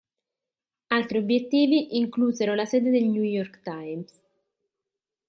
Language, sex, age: Italian, female, 19-29